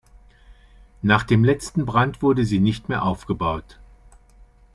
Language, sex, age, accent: German, male, 60-69, Deutschland Deutsch